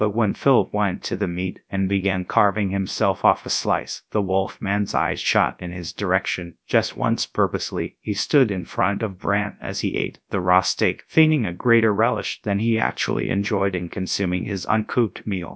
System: TTS, GradTTS